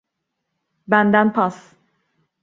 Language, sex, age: Turkish, female, 30-39